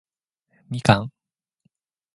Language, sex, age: Japanese, male, 19-29